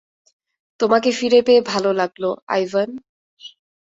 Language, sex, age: Bengali, female, 19-29